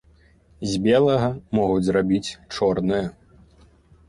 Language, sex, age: Belarusian, male, 19-29